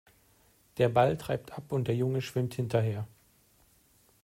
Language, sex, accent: German, male, Deutschland Deutsch